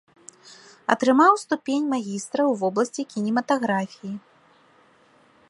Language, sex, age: Belarusian, female, 19-29